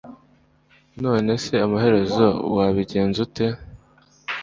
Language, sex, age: Kinyarwanda, male, under 19